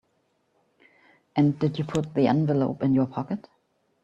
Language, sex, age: English, female, 50-59